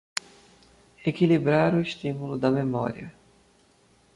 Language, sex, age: Portuguese, male, 30-39